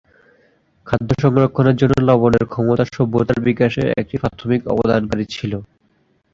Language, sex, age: Bengali, male, 19-29